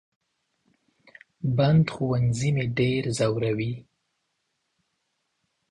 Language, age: Pashto, 30-39